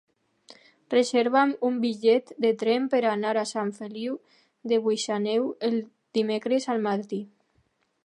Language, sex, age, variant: Catalan, female, under 19, Alacantí